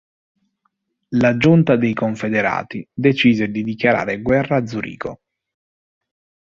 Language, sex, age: Italian, male, 30-39